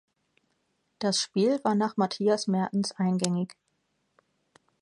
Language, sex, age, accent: German, female, 30-39, Deutschland Deutsch